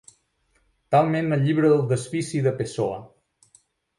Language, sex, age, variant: Catalan, male, 40-49, Central